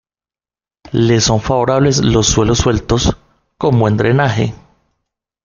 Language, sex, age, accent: Spanish, male, 19-29, Caribe: Cuba, Venezuela, Puerto Rico, República Dominicana, Panamá, Colombia caribeña, México caribeño, Costa del golfo de México